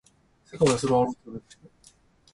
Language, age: Japanese, 30-39